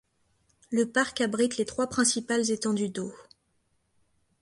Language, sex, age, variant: French, female, 19-29, Français de métropole